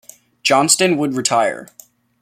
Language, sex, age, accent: English, male, under 19, United States English